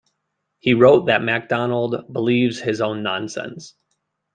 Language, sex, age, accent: English, male, 30-39, United States English